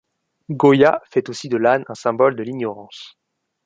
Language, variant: French, Français de métropole